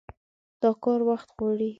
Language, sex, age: Pashto, female, 19-29